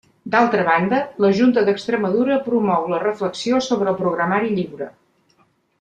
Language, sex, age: Catalan, female, 70-79